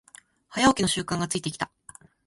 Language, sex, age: Japanese, male, 19-29